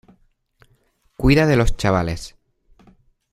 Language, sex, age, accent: Spanish, male, 19-29, España: Islas Canarias